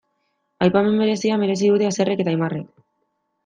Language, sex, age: Basque, female, 19-29